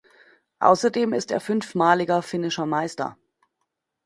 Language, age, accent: German, 40-49, Deutschland Deutsch